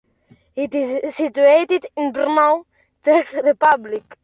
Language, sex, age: English, male, 40-49